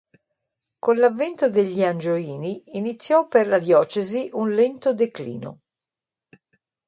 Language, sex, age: Italian, female, 60-69